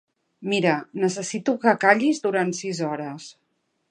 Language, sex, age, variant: Catalan, female, 40-49, Central